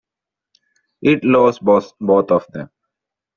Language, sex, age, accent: English, male, 19-29, India and South Asia (India, Pakistan, Sri Lanka)